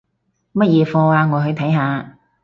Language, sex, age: Cantonese, female, 30-39